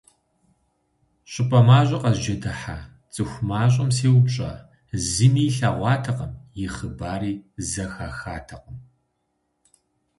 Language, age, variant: Kabardian, 30-39, Адыгэбзэ (Къэбэрдей, Кирил, псоми зэдай)